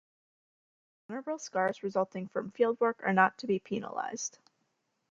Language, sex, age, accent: English, female, 19-29, United States English